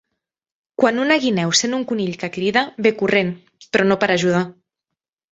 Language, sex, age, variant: Catalan, female, 19-29, Central